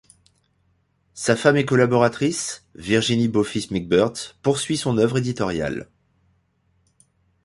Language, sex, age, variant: French, male, 40-49, Français de métropole